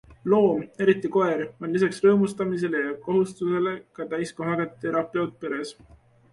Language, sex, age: Estonian, male, 19-29